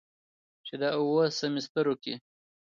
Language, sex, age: Pashto, male, 30-39